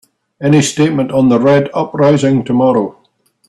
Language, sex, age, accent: English, male, 50-59, Scottish English